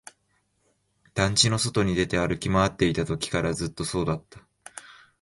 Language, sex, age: Japanese, male, 19-29